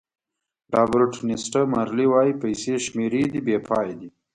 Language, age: Pashto, 19-29